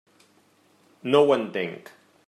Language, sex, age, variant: Catalan, male, 40-49, Central